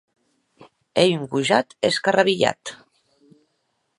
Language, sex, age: Occitan, female, 50-59